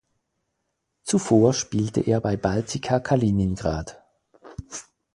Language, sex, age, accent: German, male, 40-49, Schweizerdeutsch